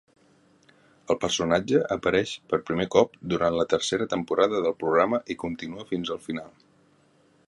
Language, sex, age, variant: Catalan, male, 40-49, Central